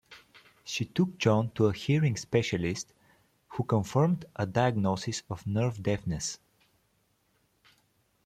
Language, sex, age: English, male, 30-39